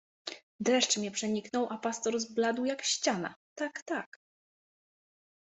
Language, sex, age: Polish, female, 30-39